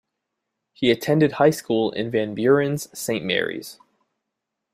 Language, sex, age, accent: English, male, 19-29, United States English